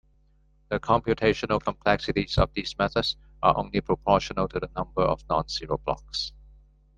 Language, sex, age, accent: English, male, 40-49, Hong Kong English